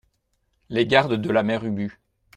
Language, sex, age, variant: French, male, 40-49, Français de métropole